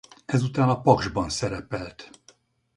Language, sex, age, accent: Hungarian, male, 70-79, budapesti